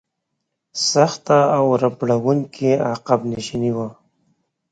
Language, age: Pashto, 30-39